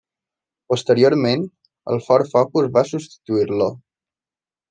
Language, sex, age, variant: Catalan, male, 19-29, Balear